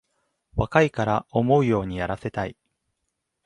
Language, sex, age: Japanese, male, 19-29